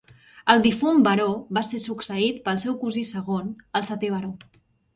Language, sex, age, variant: Catalan, female, 30-39, Central